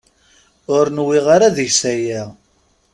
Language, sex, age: Kabyle, male, 30-39